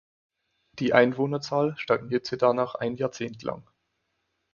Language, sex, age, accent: German, male, 19-29, Deutschland Deutsch; Österreichisches Deutsch